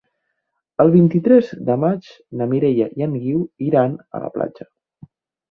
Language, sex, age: Catalan, male, 19-29